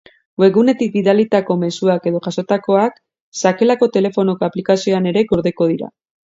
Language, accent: Basque, Mendebalekoa (Araba, Bizkaia, Gipuzkoako mendebaleko herri batzuk)